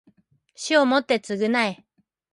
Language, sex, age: Japanese, female, 19-29